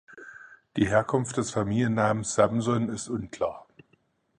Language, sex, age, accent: German, male, 50-59, Deutschland Deutsch